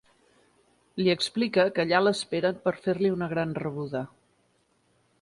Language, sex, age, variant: Catalan, female, 50-59, Central